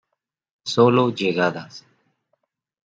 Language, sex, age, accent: Spanish, male, 19-29, México